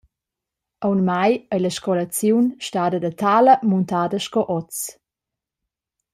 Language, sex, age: Romansh, female, 19-29